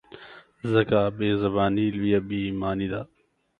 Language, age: Pashto, 19-29